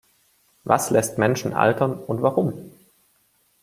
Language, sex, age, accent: German, male, 19-29, Deutschland Deutsch